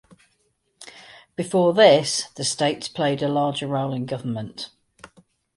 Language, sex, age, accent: English, female, 50-59, England English